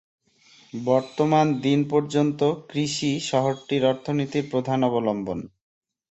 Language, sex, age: Bengali, male, 30-39